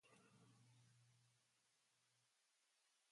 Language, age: Japanese, 60-69